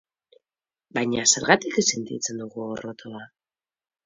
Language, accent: Basque, Mendebalekoa (Araba, Bizkaia, Gipuzkoako mendebaleko herri batzuk)